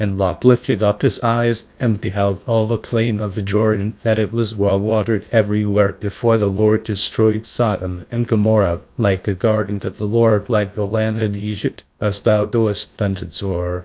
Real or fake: fake